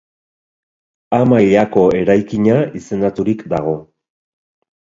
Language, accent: Basque, Erdialdekoa edo Nafarra (Gipuzkoa, Nafarroa)